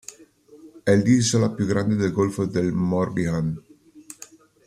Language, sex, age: Italian, male, 50-59